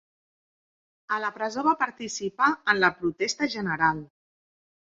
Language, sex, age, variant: Catalan, female, 40-49, Central